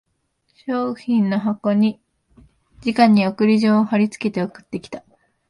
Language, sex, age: Japanese, female, 19-29